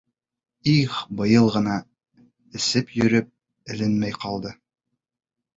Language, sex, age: Bashkir, male, 19-29